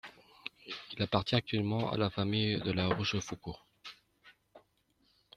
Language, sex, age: French, male, 30-39